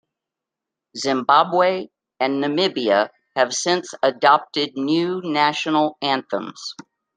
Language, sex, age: English, female, 60-69